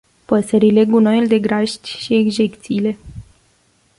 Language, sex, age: Romanian, female, 19-29